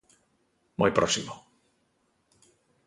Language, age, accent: Galician, 50-59, Atlántico (seseo e gheada)